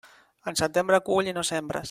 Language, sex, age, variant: Catalan, male, 30-39, Central